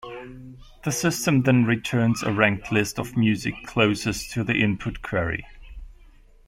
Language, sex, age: English, male, 40-49